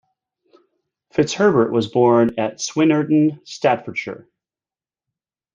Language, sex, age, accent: English, male, 40-49, United States English